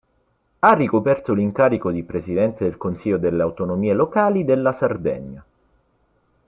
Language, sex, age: Italian, male, 19-29